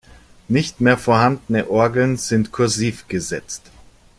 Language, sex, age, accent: German, male, 40-49, Deutschland Deutsch